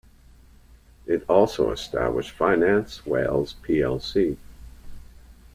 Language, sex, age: English, male, 60-69